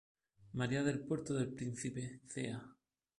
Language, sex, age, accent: Spanish, male, 40-49, España: Sur peninsular (Andalucia, Extremadura, Murcia)